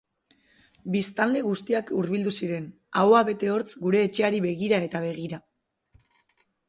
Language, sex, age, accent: Basque, female, 19-29, Mendebalekoa (Araba, Bizkaia, Gipuzkoako mendebaleko herri batzuk)